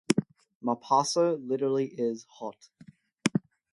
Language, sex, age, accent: English, male, under 19, Australian English